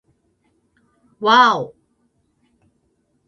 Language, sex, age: Japanese, female, 50-59